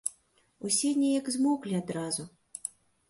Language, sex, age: Belarusian, female, 30-39